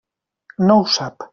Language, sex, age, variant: Catalan, male, 40-49, Central